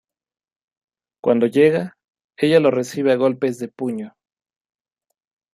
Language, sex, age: Spanish, male, 19-29